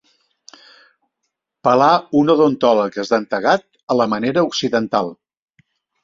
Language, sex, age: Catalan, male, 70-79